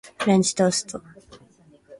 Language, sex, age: Japanese, female, 19-29